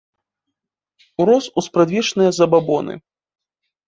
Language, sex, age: Belarusian, male, 30-39